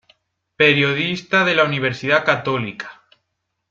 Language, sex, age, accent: Spanish, male, 19-29, España: Centro-Sur peninsular (Madrid, Toledo, Castilla-La Mancha)